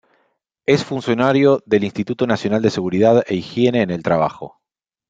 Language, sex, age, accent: Spanish, male, 40-49, Rioplatense: Argentina, Uruguay, este de Bolivia, Paraguay